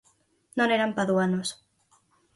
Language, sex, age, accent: Galician, female, 19-29, Normativo (estándar)